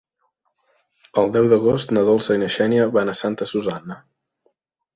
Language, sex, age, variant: Catalan, male, 19-29, Central